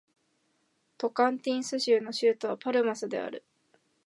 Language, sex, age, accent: Japanese, female, 19-29, 標準語